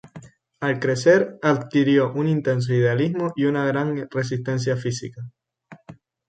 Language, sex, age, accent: Spanish, male, 19-29, España: Islas Canarias